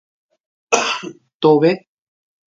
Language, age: Guarani, 40-49